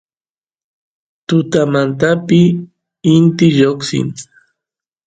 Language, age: Santiago del Estero Quichua, 40-49